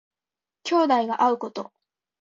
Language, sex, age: Japanese, female, 19-29